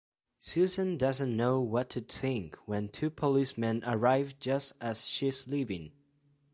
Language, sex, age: English, male, under 19